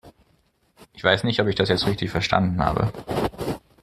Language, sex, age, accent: German, male, 30-39, Deutschland Deutsch